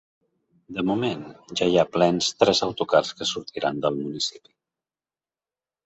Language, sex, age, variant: Catalan, male, 50-59, Central